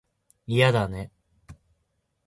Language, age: Japanese, 19-29